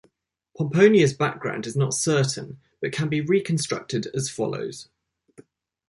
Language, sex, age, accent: English, male, 19-29, England English